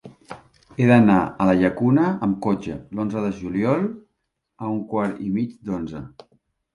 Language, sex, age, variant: Catalan, male, 40-49, Central